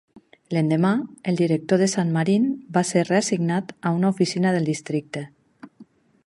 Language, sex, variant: Catalan, female, Nord-Occidental